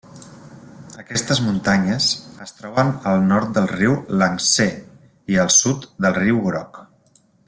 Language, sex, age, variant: Catalan, male, 40-49, Central